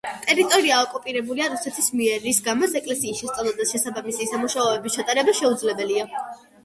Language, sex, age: Georgian, female, 19-29